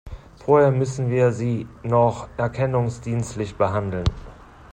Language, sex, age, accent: German, male, 30-39, Deutschland Deutsch